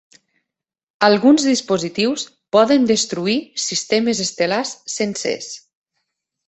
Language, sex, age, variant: Catalan, female, 40-49, Nord-Occidental